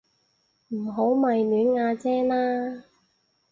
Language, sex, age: Cantonese, female, 30-39